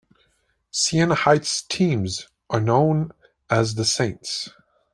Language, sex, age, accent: English, male, 40-49, United States English